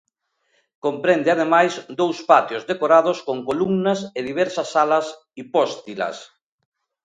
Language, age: Galician, 40-49